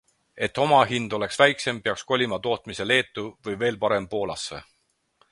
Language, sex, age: Estonian, male, 30-39